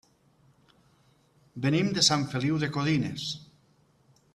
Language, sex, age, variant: Catalan, male, 40-49, Nord-Occidental